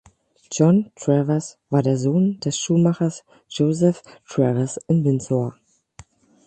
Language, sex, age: German, female, 40-49